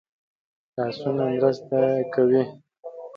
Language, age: Pashto, 30-39